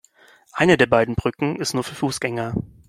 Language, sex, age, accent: German, male, 19-29, Deutschland Deutsch